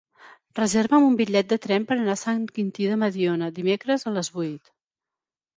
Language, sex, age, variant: Catalan, female, 40-49, Central